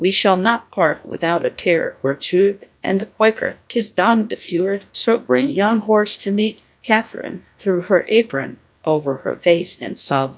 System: TTS, GlowTTS